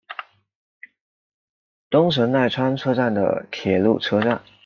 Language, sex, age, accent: Chinese, male, 19-29, 出生地：湖北省